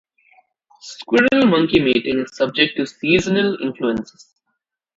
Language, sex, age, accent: English, male, under 19, India and South Asia (India, Pakistan, Sri Lanka)